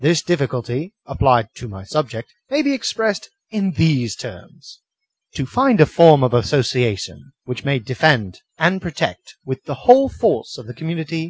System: none